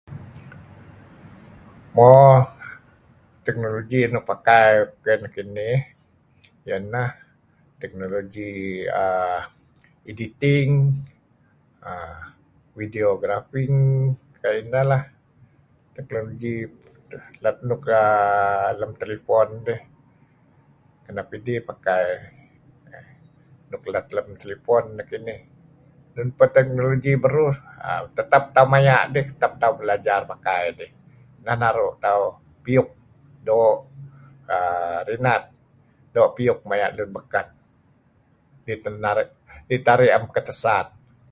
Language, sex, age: Kelabit, male, 60-69